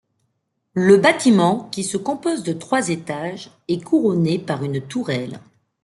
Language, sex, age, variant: French, female, 40-49, Français de métropole